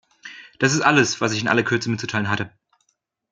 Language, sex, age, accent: German, male, 30-39, Deutschland Deutsch